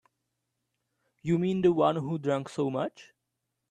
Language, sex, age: English, male, 19-29